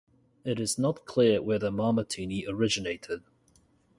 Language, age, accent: English, 19-29, New Zealand English